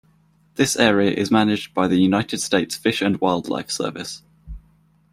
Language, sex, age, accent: English, male, 19-29, England English